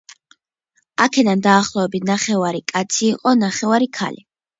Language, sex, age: Georgian, female, under 19